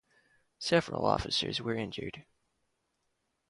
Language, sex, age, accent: English, male, under 19, United States English